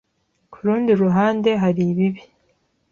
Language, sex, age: Kinyarwanda, female, 19-29